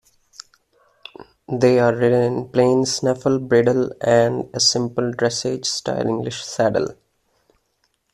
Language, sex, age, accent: English, male, 19-29, India and South Asia (India, Pakistan, Sri Lanka)